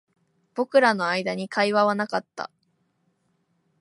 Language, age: Japanese, 19-29